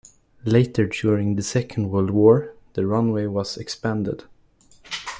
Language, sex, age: English, male, under 19